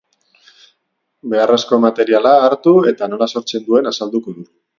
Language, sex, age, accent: Basque, male, 30-39, Mendebalekoa (Araba, Bizkaia, Gipuzkoako mendebaleko herri batzuk)